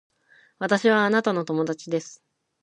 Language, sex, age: Japanese, female, 19-29